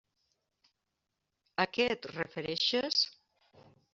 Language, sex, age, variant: Catalan, female, 60-69, Balear